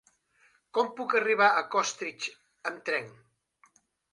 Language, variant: Catalan, Central